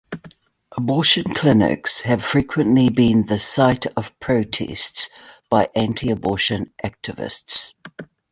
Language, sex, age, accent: English, female, 50-59, New Zealand English